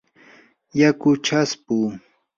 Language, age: Yanahuanca Pasco Quechua, 19-29